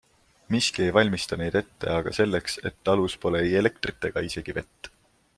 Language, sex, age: Estonian, male, 19-29